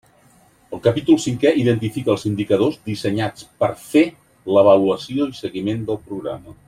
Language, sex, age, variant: Catalan, male, 60-69, Central